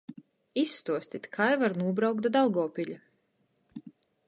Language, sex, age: Latgalian, female, 30-39